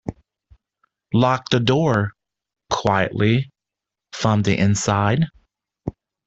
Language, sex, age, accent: English, male, 30-39, United States English